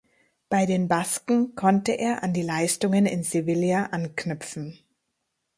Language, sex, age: German, female, 30-39